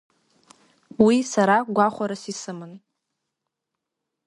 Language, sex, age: Abkhazian, female, under 19